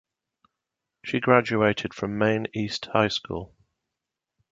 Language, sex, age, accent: English, male, 40-49, England English